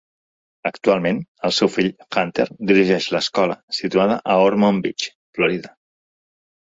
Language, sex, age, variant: Catalan, male, 40-49, Central